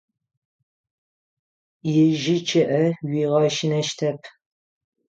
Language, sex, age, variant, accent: Adyghe, female, 50-59, Адыгабзэ (Кирил, пстэумэ зэдыряе), Кıэмгуй (Çemguy)